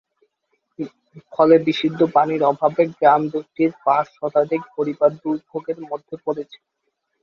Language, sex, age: Bengali, male, 19-29